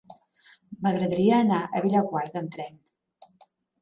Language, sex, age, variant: Catalan, female, 30-39, Central